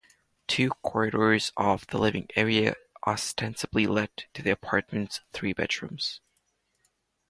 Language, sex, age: English, male, under 19